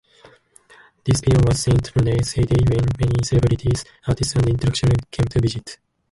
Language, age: English, 19-29